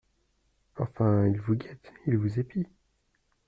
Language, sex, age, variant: French, male, 30-39, Français de métropole